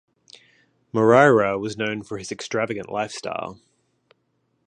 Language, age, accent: English, 40-49, United States English; Australian English